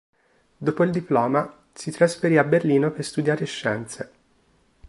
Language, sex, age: Italian, male, 19-29